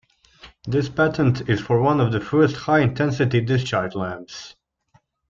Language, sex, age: English, male, 19-29